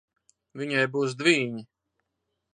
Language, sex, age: Latvian, male, 30-39